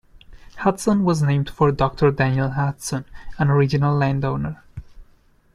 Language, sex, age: English, male, 30-39